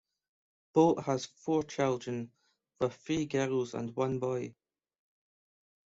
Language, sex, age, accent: English, male, 19-29, Scottish English